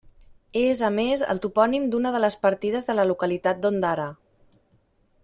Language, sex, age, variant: Catalan, female, 30-39, Central